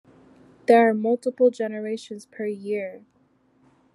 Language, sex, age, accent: English, female, 19-29, United States English